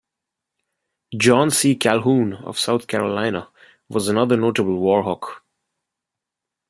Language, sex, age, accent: English, male, 19-29, India and South Asia (India, Pakistan, Sri Lanka)